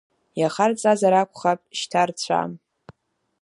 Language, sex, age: Abkhazian, female, under 19